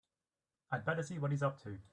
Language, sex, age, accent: English, male, 19-29, England English